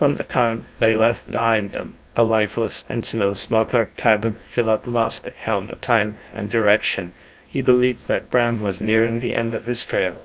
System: TTS, GlowTTS